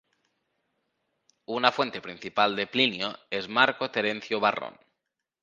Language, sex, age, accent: Spanish, male, 19-29, España: Norte peninsular (Asturias, Castilla y León, Cantabria, País Vasco, Navarra, Aragón, La Rioja, Guadalajara, Cuenca)